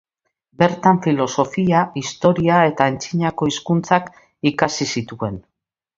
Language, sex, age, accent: Basque, female, 60-69, Mendebalekoa (Araba, Bizkaia, Gipuzkoako mendebaleko herri batzuk)